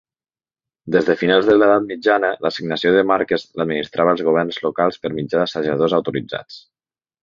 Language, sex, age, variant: Catalan, male, 19-29, Nord-Occidental